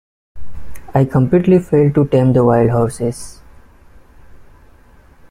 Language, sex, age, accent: English, male, 19-29, India and South Asia (India, Pakistan, Sri Lanka)